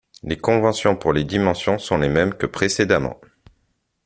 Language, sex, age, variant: French, male, 30-39, Français de métropole